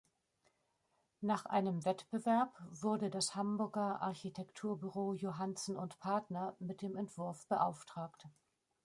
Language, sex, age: German, female, 50-59